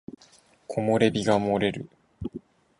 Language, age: Japanese, under 19